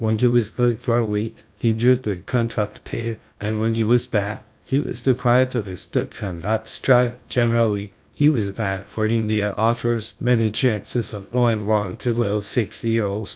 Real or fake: fake